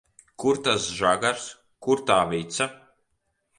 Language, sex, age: Latvian, male, 30-39